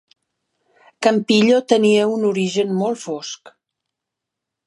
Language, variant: Catalan, Central